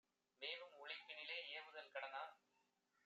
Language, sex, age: Tamil, male, 30-39